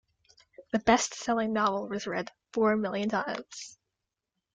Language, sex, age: English, female, under 19